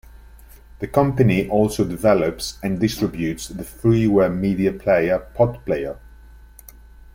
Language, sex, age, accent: English, male, 30-39, England English